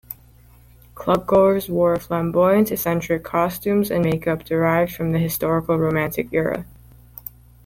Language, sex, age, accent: English, female, under 19, Canadian English